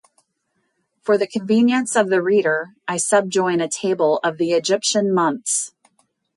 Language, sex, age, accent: English, female, 50-59, United States English